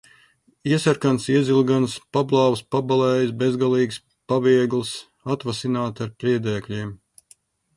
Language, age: Latvian, 40-49